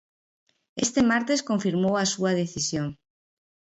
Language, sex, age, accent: Galician, female, 40-49, Central (gheada)